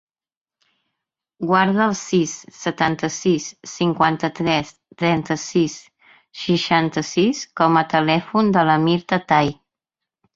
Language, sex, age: Catalan, female, 50-59